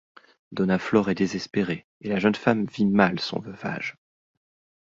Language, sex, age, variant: French, male, 30-39, Français de métropole